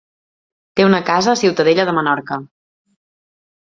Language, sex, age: Catalan, female, 30-39